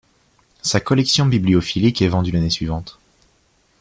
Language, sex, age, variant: French, male, 19-29, Français de métropole